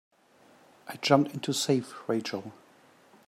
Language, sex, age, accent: English, male, 30-39, Australian English